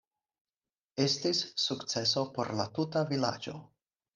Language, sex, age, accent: Esperanto, male, 19-29, Internacia